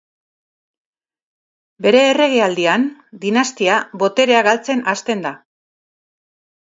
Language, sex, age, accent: Basque, female, 50-59, Mendebalekoa (Araba, Bizkaia, Gipuzkoako mendebaleko herri batzuk)